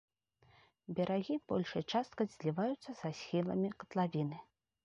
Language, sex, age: Belarusian, female, 30-39